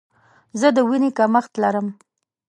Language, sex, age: Pashto, female, 30-39